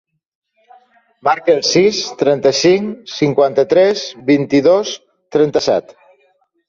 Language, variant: Catalan, Septentrional